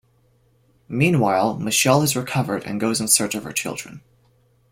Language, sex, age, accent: English, male, 19-29, Canadian English